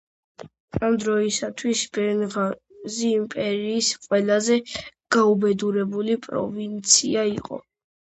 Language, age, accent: Georgian, under 19, ჩვეულებრივი